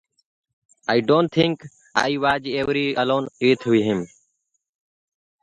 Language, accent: English, India and South Asia (India, Pakistan, Sri Lanka)